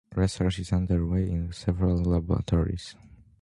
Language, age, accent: English, under 19, United States English